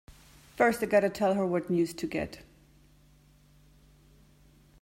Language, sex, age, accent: English, male, 40-49, United States English